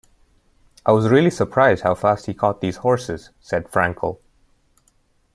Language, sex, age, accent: English, male, 19-29, India and South Asia (India, Pakistan, Sri Lanka)